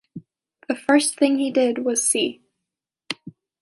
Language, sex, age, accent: English, female, 19-29, United States English